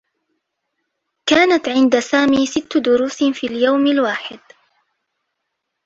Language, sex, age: Arabic, female, 19-29